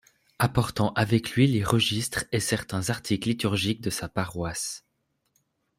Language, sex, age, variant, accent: French, male, 19-29, Français d'Europe, Français de Suisse